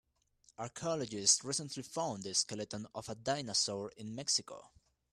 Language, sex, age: English, male, 19-29